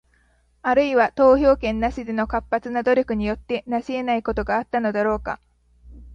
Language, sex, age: Japanese, female, 19-29